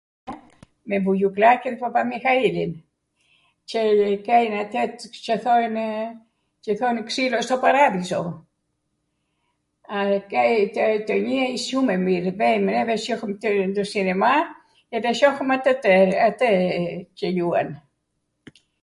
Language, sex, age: Arvanitika Albanian, female, 70-79